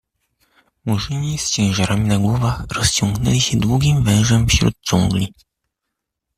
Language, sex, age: Polish, male, 30-39